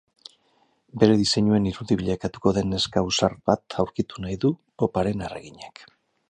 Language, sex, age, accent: Basque, male, 50-59, Erdialdekoa edo Nafarra (Gipuzkoa, Nafarroa)